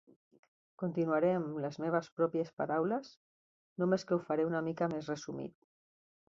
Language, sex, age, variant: Catalan, female, 50-59, Central